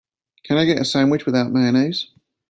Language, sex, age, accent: English, male, 40-49, England English